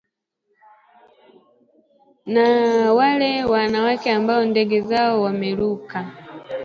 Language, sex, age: Swahili, female, 19-29